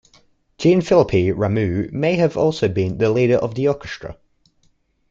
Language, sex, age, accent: English, male, under 19, Australian English